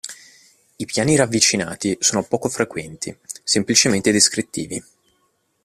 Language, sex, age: Italian, male, 30-39